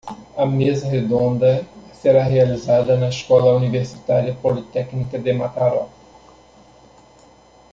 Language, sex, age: Portuguese, male, 50-59